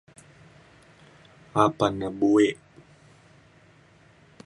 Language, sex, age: Mainstream Kenyah, female, 19-29